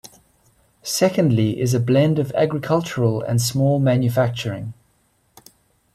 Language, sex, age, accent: English, male, 40-49, Southern African (South Africa, Zimbabwe, Namibia)